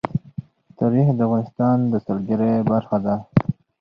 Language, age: Pashto, 19-29